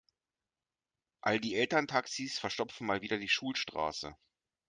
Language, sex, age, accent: German, male, 40-49, Deutschland Deutsch